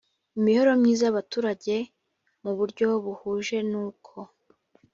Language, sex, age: Kinyarwanda, female, 19-29